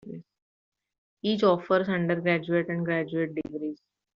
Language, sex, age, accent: English, female, 30-39, India and South Asia (India, Pakistan, Sri Lanka)